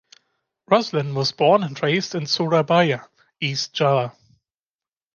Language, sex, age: English, male, 19-29